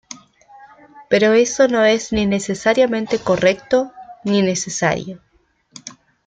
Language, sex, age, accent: Spanish, female, 30-39, Rioplatense: Argentina, Uruguay, este de Bolivia, Paraguay